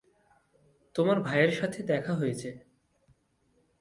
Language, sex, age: Bengali, male, 19-29